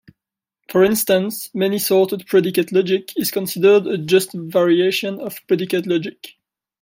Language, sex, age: English, male, 19-29